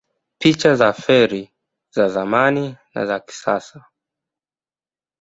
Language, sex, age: Swahili, male, 19-29